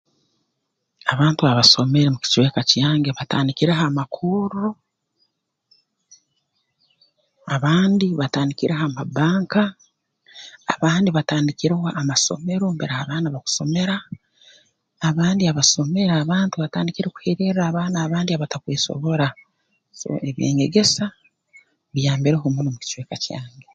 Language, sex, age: Tooro, female, 40-49